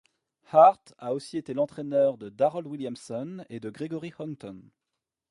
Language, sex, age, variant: French, male, 30-39, Français de métropole